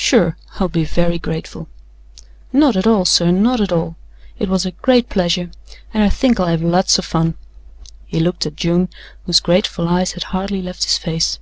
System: none